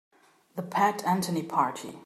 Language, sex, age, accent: English, female, 40-49, England English